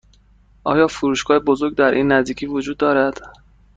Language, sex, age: Persian, male, 19-29